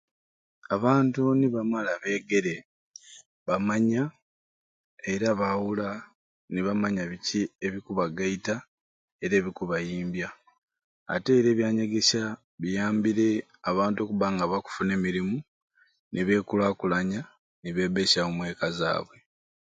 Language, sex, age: Ruuli, male, 30-39